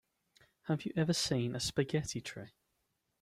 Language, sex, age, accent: English, male, 30-39, England English